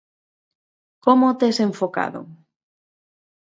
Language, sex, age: Galician, female, 40-49